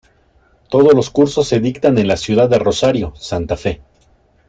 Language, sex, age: Spanish, male, 30-39